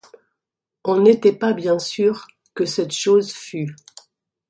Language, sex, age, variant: French, female, 50-59, Français de métropole